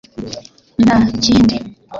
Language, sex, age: Kinyarwanda, female, 19-29